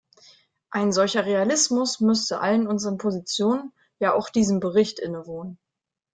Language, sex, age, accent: German, female, 19-29, Deutschland Deutsch